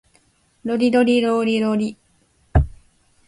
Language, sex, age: Japanese, female, under 19